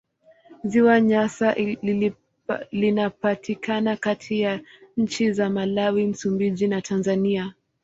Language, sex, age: Swahili, female, 19-29